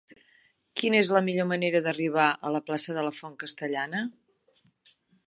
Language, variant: Catalan, Central